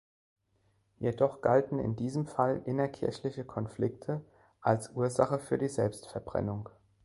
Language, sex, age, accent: German, male, 40-49, Deutschland Deutsch